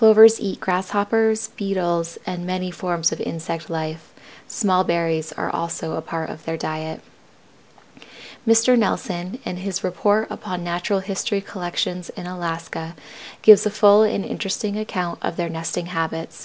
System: none